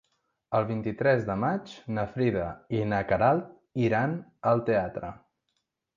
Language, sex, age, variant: Catalan, male, 19-29, Central